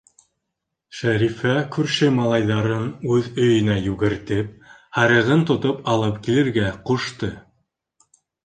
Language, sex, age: Bashkir, male, 19-29